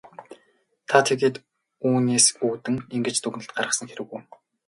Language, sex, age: Mongolian, male, 19-29